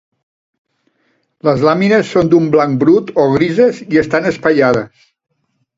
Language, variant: Catalan, Central